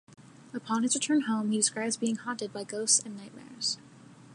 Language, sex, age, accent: English, female, 19-29, United States English